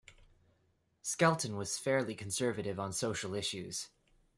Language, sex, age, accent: English, male, 19-29, Canadian English